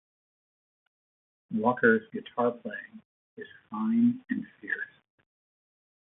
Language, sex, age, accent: English, male, 60-69, United States English